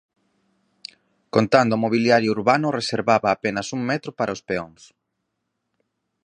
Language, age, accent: Galician, 30-39, Normativo (estándar)